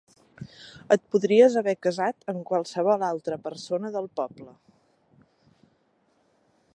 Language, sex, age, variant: Catalan, female, 30-39, Central